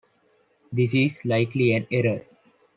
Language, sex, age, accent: English, male, 19-29, India and South Asia (India, Pakistan, Sri Lanka)